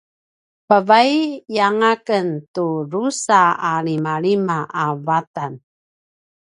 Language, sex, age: Paiwan, female, 50-59